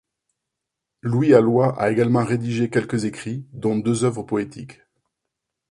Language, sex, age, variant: French, male, 40-49, Français de métropole